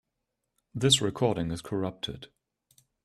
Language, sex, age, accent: English, male, 19-29, England English